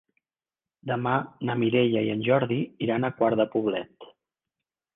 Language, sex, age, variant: Catalan, male, 50-59, Central